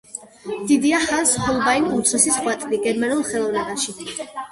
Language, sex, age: Georgian, female, 19-29